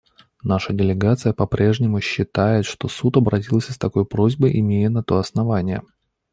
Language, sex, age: Russian, male, 30-39